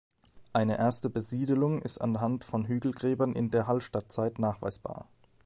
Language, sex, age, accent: German, male, 19-29, Deutschland Deutsch